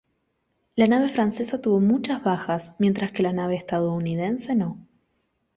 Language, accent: Spanish, Rioplatense: Argentina, Uruguay, este de Bolivia, Paraguay